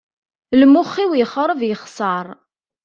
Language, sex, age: Kabyle, female, 30-39